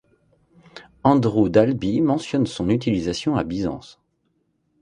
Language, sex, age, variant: French, male, 40-49, Français de métropole